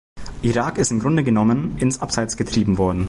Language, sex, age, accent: German, male, 19-29, Deutschland Deutsch